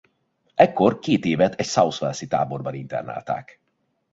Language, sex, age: Hungarian, male, 40-49